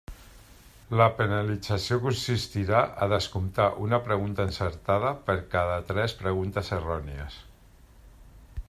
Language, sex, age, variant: Catalan, male, 50-59, Central